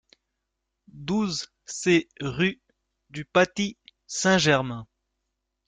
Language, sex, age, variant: French, male, 19-29, Français de métropole